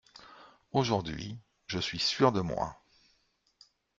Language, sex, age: French, male, 50-59